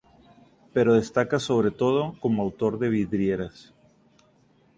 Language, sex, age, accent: Spanish, male, 40-49, México